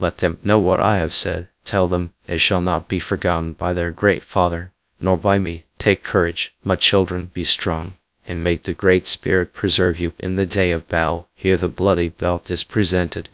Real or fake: fake